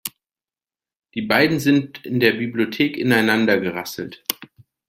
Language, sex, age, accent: German, male, 40-49, Deutschland Deutsch